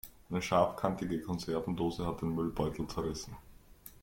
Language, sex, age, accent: German, male, 19-29, Österreichisches Deutsch